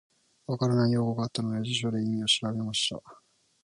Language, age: Japanese, 19-29